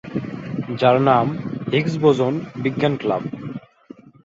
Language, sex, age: Bengali, male, under 19